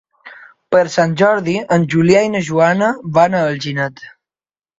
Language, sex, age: Catalan, male, under 19